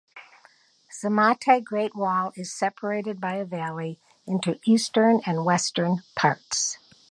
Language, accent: English, United States English